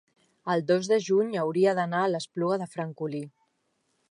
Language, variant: Catalan, Central